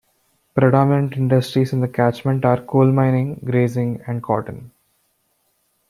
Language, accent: English, India and South Asia (India, Pakistan, Sri Lanka)